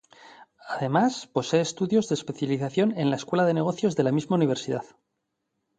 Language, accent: Spanish, España: Norte peninsular (Asturias, Castilla y León, Cantabria, País Vasco, Navarra, Aragón, La Rioja, Guadalajara, Cuenca)